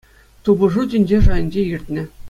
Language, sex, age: Chuvash, male, 40-49